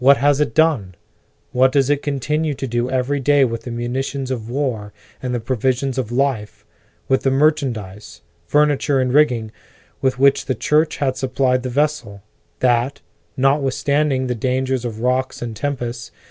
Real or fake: real